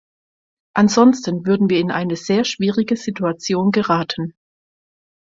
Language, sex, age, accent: German, female, 50-59, Deutschland Deutsch